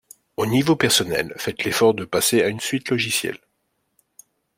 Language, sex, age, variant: French, male, 40-49, Français de métropole